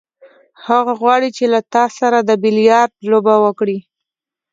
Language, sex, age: Pashto, female, 19-29